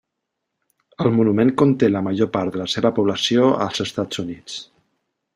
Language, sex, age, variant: Catalan, male, 40-49, Central